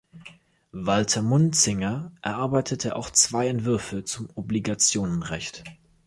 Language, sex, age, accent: German, male, under 19, Deutschland Deutsch